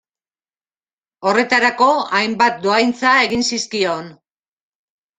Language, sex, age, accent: Basque, male, 19-29, Mendebalekoa (Araba, Bizkaia, Gipuzkoako mendebaleko herri batzuk)